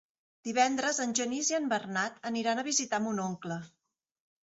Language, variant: Catalan, Central